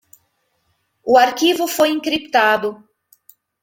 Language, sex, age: Portuguese, female, 50-59